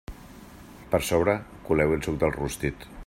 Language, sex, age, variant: Catalan, male, 40-49, Central